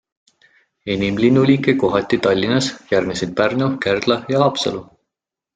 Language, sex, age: Estonian, male, 19-29